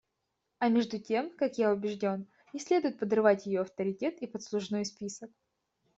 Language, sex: Russian, female